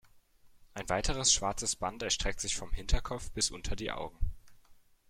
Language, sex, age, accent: German, male, under 19, Deutschland Deutsch